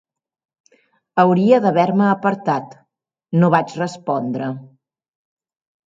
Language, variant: Catalan, Central